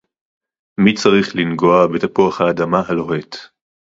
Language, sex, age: Hebrew, male, 19-29